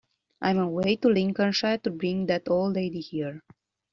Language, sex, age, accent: English, female, 30-39, United States English